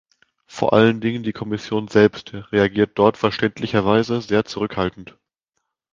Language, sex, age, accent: German, male, 19-29, Deutschland Deutsch